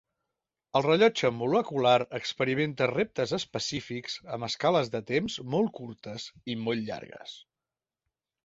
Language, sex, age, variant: Catalan, male, 50-59, Central